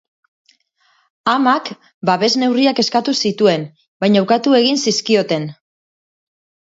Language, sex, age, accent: Basque, female, 40-49, Mendebalekoa (Araba, Bizkaia, Gipuzkoako mendebaleko herri batzuk)